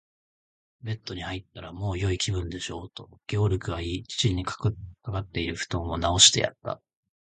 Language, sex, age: Japanese, male, 19-29